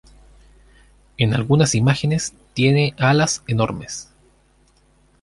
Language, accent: Spanish, Chileno: Chile, Cuyo